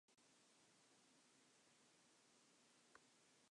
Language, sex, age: English, male, under 19